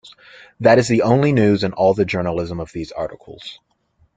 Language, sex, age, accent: English, male, 19-29, United States English